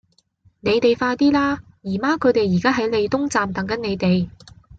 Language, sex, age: Cantonese, female, 19-29